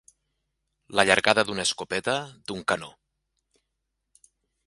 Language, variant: Catalan, Nord-Occidental